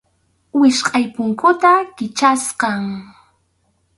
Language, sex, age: Arequipa-La Unión Quechua, female, 19-29